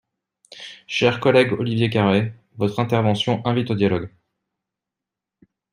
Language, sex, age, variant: French, male, 30-39, Français de métropole